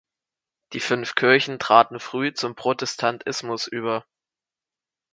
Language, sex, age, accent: German, male, under 19, Deutschland Deutsch